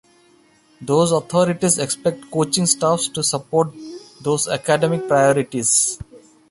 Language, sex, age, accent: English, male, 40-49, India and South Asia (India, Pakistan, Sri Lanka)